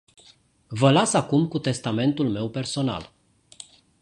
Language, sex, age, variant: Romanian, male, 40-49, Romanian-Romania